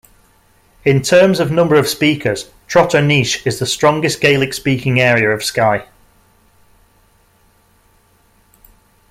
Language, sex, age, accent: English, male, 50-59, England English